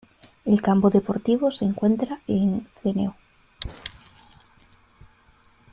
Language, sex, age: Spanish, female, 19-29